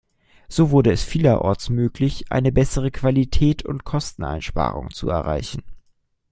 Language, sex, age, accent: German, male, 19-29, Deutschland Deutsch